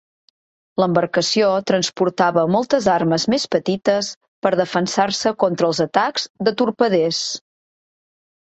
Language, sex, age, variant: Catalan, female, 40-49, Central